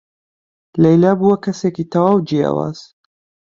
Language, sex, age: Central Kurdish, male, 19-29